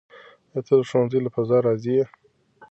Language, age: Pashto, 30-39